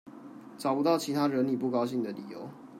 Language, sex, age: Chinese, male, 19-29